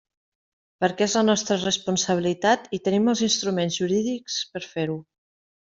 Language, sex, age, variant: Catalan, female, 40-49, Nord-Occidental